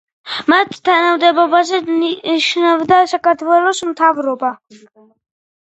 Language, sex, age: Georgian, female, 19-29